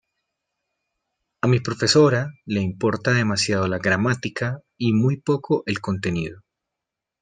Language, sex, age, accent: Spanish, male, 30-39, Andino-Pacífico: Colombia, Perú, Ecuador, oeste de Bolivia y Venezuela andina